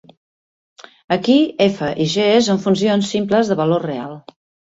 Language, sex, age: Catalan, female, 50-59